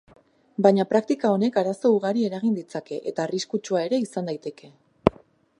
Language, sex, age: Basque, female, 19-29